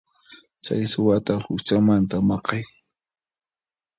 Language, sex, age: Puno Quechua, male, 30-39